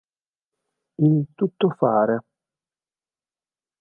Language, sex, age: Italian, male, 40-49